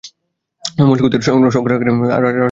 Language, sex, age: Bengali, male, 19-29